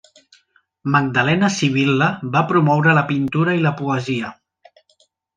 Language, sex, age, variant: Catalan, male, 40-49, Central